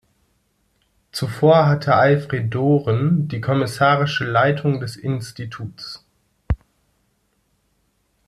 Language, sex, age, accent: German, male, 19-29, Deutschland Deutsch